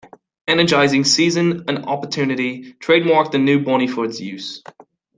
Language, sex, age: English, male, 19-29